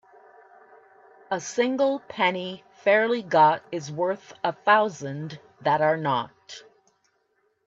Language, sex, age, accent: English, female, 50-59, Canadian English